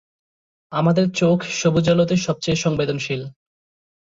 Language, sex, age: Bengali, male, 19-29